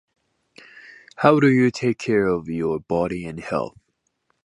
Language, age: English, 19-29